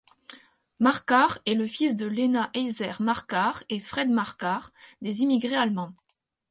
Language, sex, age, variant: French, female, 30-39, Français de métropole